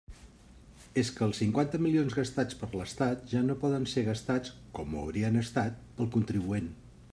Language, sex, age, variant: Catalan, male, 50-59, Central